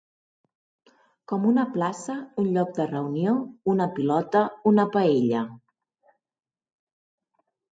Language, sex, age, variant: Catalan, female, 40-49, Central